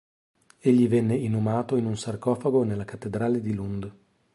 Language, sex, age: Italian, male, 40-49